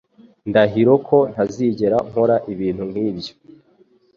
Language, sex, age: Kinyarwanda, male, 19-29